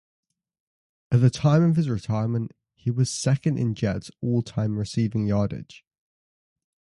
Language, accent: English, England English